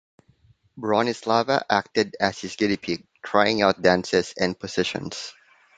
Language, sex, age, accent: English, male, 30-39, Filipino